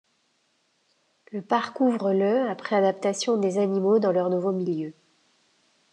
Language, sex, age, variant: French, female, 50-59, Français de métropole